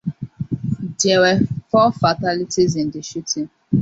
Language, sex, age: English, female, 19-29